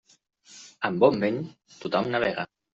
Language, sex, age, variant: Catalan, male, 30-39, Central